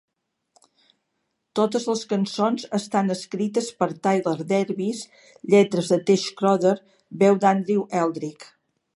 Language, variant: Catalan, Central